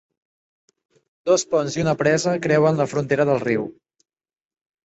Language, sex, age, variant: Catalan, male, 30-39, Central